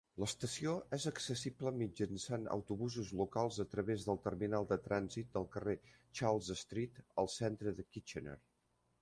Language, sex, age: Catalan, male, 50-59